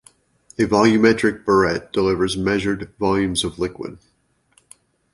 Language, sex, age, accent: English, male, 50-59, United States English